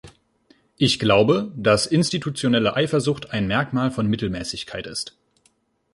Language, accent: German, Deutschland Deutsch